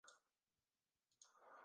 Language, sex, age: Spanish, male, 50-59